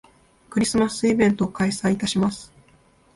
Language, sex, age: Japanese, female, 19-29